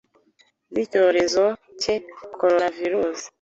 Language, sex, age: Kinyarwanda, female, 30-39